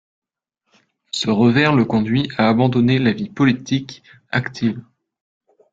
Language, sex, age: French, male, 19-29